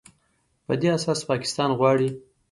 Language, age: Pashto, 30-39